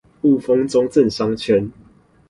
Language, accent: Chinese, 出生地：新北市